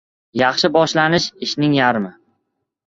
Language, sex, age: Uzbek, male, 19-29